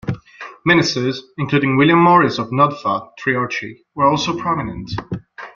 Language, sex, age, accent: English, male, 19-29, United States English